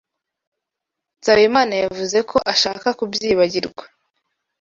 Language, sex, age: Kinyarwanda, female, 19-29